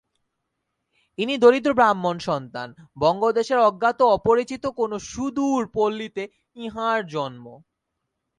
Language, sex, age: Bengali, male, 19-29